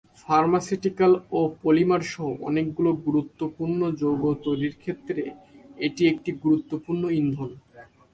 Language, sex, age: Bengali, male, 19-29